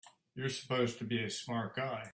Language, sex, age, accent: English, male, 50-59, United States English